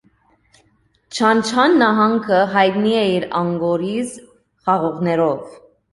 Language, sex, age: Armenian, female, 30-39